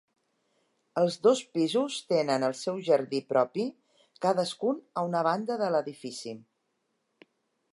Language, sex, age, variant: Catalan, female, 60-69, Central